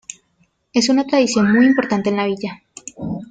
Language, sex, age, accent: Spanish, female, 19-29, Andino-Pacífico: Colombia, Perú, Ecuador, oeste de Bolivia y Venezuela andina